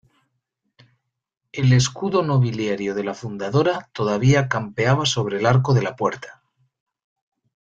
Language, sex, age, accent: Spanish, male, 30-39, España: Norte peninsular (Asturias, Castilla y León, Cantabria, País Vasco, Navarra, Aragón, La Rioja, Guadalajara, Cuenca)